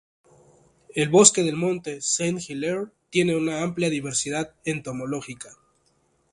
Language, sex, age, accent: Spanish, male, 19-29, Andino-Pacífico: Colombia, Perú, Ecuador, oeste de Bolivia y Venezuela andina